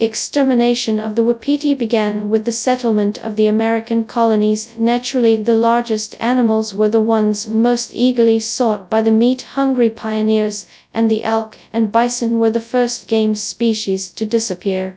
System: TTS, FastPitch